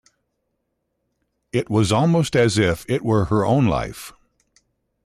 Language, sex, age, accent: English, male, 60-69, United States English